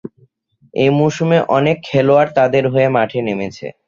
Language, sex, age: Bengali, male, 19-29